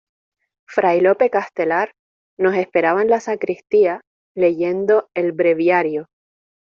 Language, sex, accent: Spanish, female, España: Islas Canarias